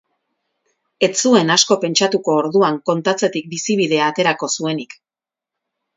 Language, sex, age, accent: Basque, female, 40-49, Erdialdekoa edo Nafarra (Gipuzkoa, Nafarroa)